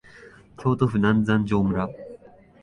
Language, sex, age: Japanese, male, 19-29